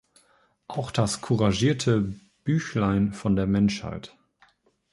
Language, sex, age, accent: German, male, 19-29, Deutschland Deutsch